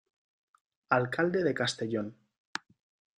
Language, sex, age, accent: Spanish, male, 19-29, España: Centro-Sur peninsular (Madrid, Toledo, Castilla-La Mancha)